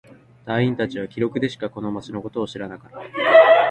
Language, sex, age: Japanese, male, 19-29